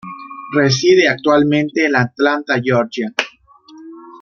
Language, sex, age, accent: Spanish, male, 30-39, México